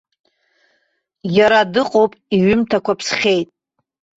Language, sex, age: Abkhazian, female, 50-59